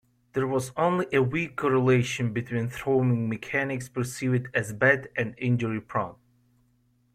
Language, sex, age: English, male, 30-39